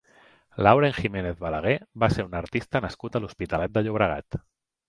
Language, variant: Catalan, Central